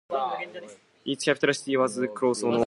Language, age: English, 19-29